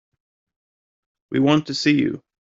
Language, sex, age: English, male, 30-39